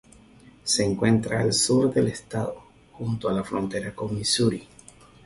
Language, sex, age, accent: Spanish, male, 40-49, Caribe: Cuba, Venezuela, Puerto Rico, República Dominicana, Panamá, Colombia caribeña, México caribeño, Costa del golfo de México